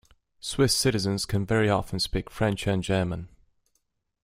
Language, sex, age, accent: English, male, 30-39, United States English